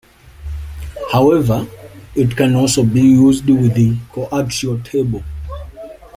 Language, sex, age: English, male, 19-29